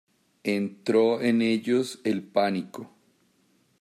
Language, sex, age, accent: Spanish, male, 40-49, Andino-Pacífico: Colombia, Perú, Ecuador, oeste de Bolivia y Venezuela andina